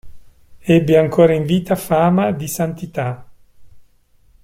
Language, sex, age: Italian, male, 40-49